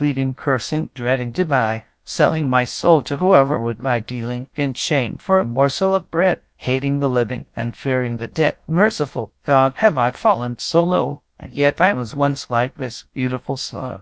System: TTS, GlowTTS